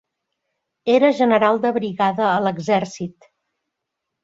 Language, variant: Catalan, Central